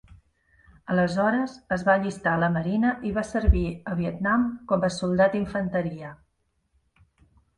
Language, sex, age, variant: Catalan, female, 50-59, Central